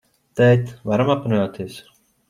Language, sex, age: Latvian, male, 19-29